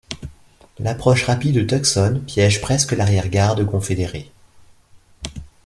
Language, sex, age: French, male, 40-49